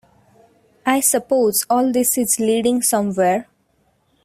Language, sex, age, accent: English, female, 19-29, India and South Asia (India, Pakistan, Sri Lanka)